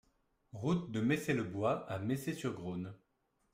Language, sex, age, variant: French, male, 30-39, Français de métropole